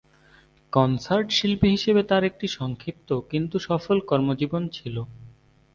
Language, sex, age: Bengali, male, 19-29